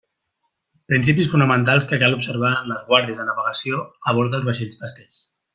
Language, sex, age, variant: Catalan, male, 30-39, Central